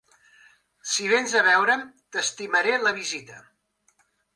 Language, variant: Catalan, Central